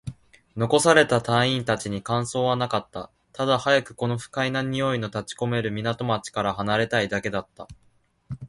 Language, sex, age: Japanese, male, 19-29